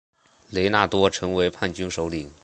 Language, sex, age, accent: Chinese, male, under 19, 出生地：浙江省